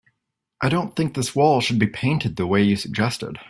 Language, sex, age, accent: English, male, 19-29, United States English